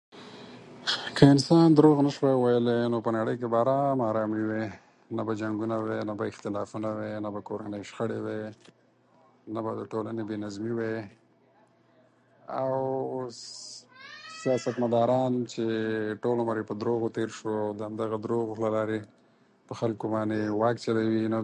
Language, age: Pashto, 19-29